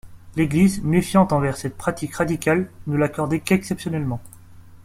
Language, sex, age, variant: French, male, 19-29, Français de métropole